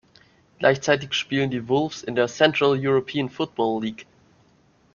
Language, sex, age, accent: German, male, under 19, Deutschland Deutsch